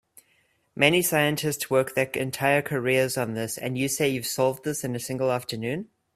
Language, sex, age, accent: English, male, 19-29, Southern African (South Africa, Zimbabwe, Namibia)